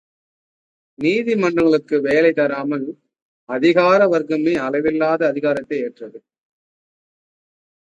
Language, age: Tamil, 30-39